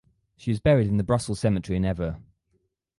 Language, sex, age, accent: English, male, 19-29, England English